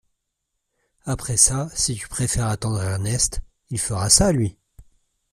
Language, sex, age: French, male, 30-39